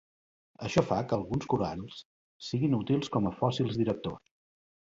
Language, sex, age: Catalan, male, 50-59